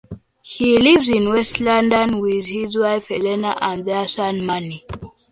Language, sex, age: English, male, 19-29